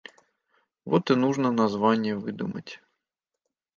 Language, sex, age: Russian, male, 30-39